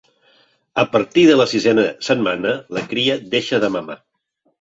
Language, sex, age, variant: Catalan, male, 60-69, Central